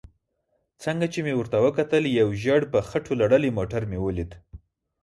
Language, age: Pashto, 19-29